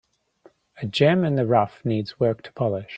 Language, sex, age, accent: English, male, 30-39, New Zealand English